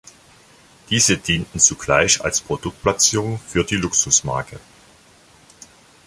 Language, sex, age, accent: German, male, 50-59, Deutschland Deutsch